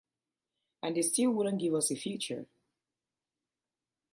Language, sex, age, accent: English, female, 30-39, England English